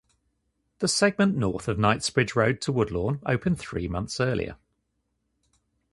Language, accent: English, England English